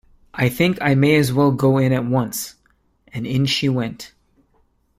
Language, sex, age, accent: English, male, 19-29, United States English